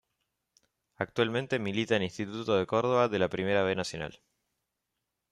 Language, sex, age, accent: Spanish, male, 30-39, Rioplatense: Argentina, Uruguay, este de Bolivia, Paraguay